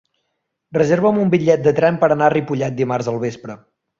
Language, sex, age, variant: Catalan, male, 19-29, Central